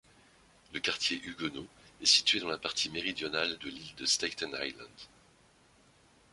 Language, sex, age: French, male, 50-59